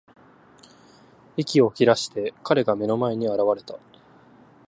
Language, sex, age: Japanese, male, under 19